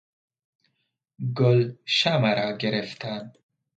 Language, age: Persian, 19-29